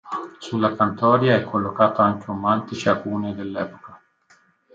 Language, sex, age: Italian, male, 50-59